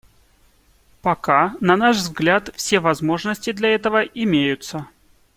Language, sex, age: Russian, male, 19-29